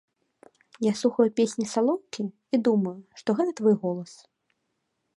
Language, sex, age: Belarusian, female, 19-29